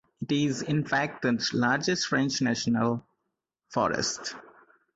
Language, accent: English, India and South Asia (India, Pakistan, Sri Lanka)